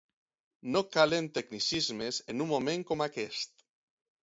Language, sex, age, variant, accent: Catalan, male, 30-39, Valencià meridional, central; valencià